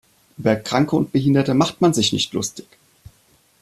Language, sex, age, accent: German, male, 30-39, Deutschland Deutsch